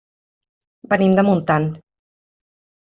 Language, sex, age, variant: Catalan, female, 30-39, Central